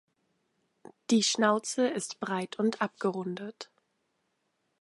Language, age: German, 19-29